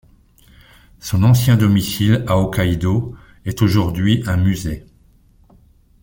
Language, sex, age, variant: French, male, 60-69, Français de métropole